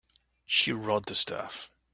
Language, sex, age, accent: English, male, 50-59, United States English